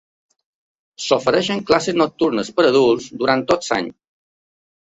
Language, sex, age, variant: Catalan, male, 50-59, Balear